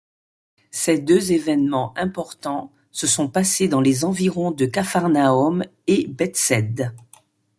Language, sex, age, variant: French, female, 50-59, Français de métropole